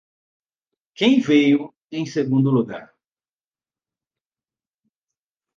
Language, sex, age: Portuguese, male, 19-29